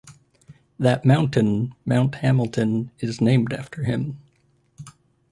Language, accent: English, Canadian English